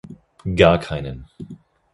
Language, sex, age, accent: German, male, 30-39, Deutschland Deutsch